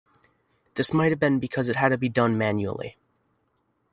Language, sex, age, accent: English, male, under 19, United States English